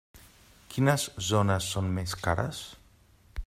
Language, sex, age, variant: Catalan, male, 40-49, Central